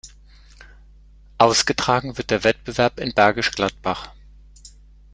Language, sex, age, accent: German, male, 50-59, Deutschland Deutsch